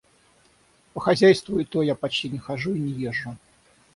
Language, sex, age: Russian, male, 30-39